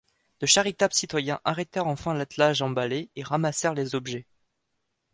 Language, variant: French, Français de métropole